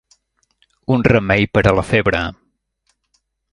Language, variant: Catalan, Central